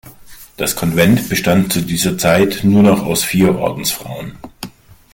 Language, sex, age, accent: German, male, 40-49, Deutschland Deutsch